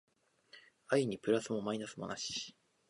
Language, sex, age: Japanese, male, 19-29